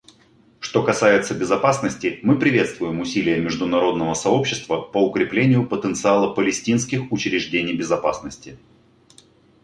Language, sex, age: Russian, male, 40-49